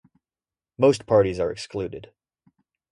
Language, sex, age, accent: English, male, 19-29, United States English